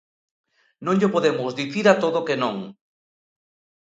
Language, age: Galician, 40-49